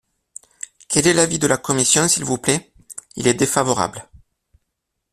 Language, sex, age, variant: French, male, 30-39, Français de métropole